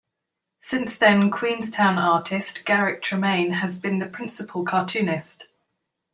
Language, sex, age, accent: English, female, 40-49, England English